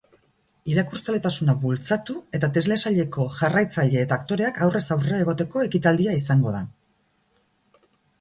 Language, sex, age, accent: Basque, female, 40-49, Erdialdekoa edo Nafarra (Gipuzkoa, Nafarroa)